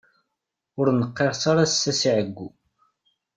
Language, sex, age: Kabyle, male, 19-29